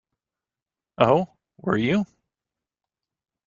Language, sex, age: English, male, 40-49